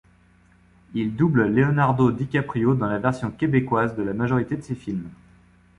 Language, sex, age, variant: French, male, 40-49, Français de métropole